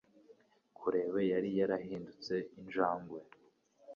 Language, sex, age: Kinyarwanda, male, 19-29